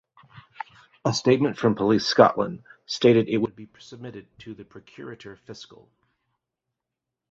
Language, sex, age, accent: English, male, 40-49, United States English